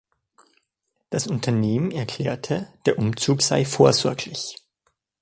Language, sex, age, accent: German, male, 19-29, Deutschland Deutsch